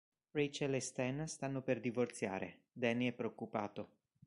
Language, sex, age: Italian, male, 19-29